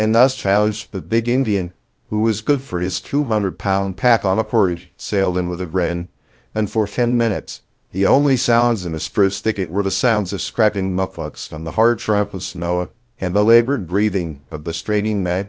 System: TTS, VITS